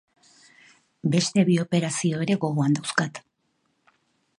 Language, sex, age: Basque, female, 50-59